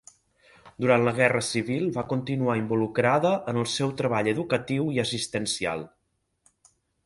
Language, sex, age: Catalan, male, 40-49